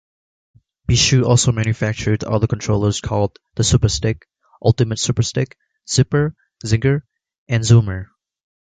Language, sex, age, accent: English, male, 19-29, United States English